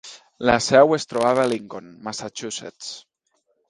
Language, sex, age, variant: Catalan, male, 19-29, Nord-Occidental